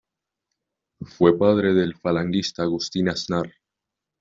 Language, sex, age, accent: Spanish, male, under 19, Andino-Pacífico: Colombia, Perú, Ecuador, oeste de Bolivia y Venezuela andina